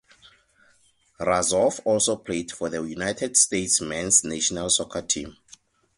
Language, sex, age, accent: English, male, 30-39, Southern African (South Africa, Zimbabwe, Namibia)